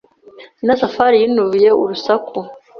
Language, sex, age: Kinyarwanda, female, 19-29